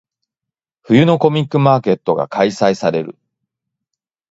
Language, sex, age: Japanese, male, 50-59